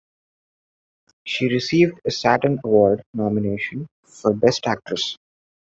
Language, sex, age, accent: English, male, 19-29, India and South Asia (India, Pakistan, Sri Lanka)